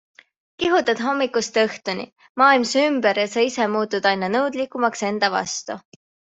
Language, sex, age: Estonian, female, 19-29